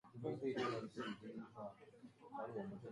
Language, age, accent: Chinese, 19-29, 出生地：北京市